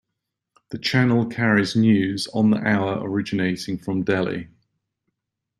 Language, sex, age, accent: English, male, 30-39, England English